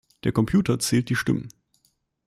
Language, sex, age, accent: German, male, 19-29, Deutschland Deutsch